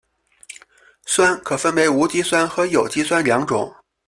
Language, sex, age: Chinese, male, 30-39